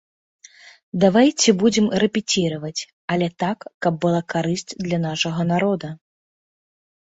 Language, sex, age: Belarusian, female, 30-39